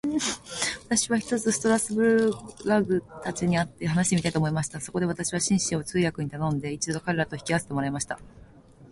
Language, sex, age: Japanese, female, 30-39